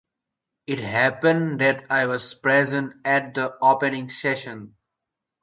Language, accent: English, United States English